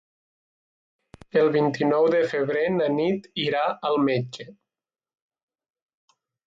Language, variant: Catalan, Nord-Occidental